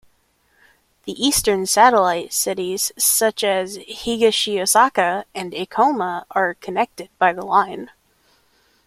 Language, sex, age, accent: English, male, 19-29, United States English